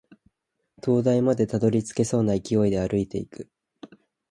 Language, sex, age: Japanese, male, 19-29